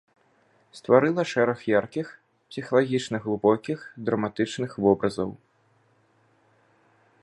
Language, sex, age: Belarusian, male, under 19